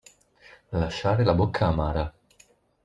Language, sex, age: Italian, male, 30-39